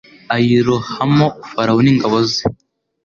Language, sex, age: Kinyarwanda, male, under 19